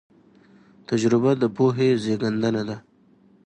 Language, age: Pashto, 19-29